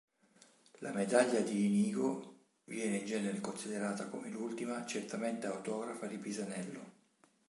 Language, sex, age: Italian, male, 50-59